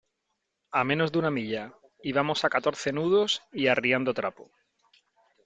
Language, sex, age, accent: Spanish, male, 40-49, España: Sur peninsular (Andalucia, Extremadura, Murcia)